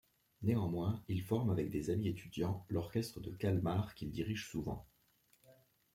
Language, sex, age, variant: French, male, 30-39, Français de métropole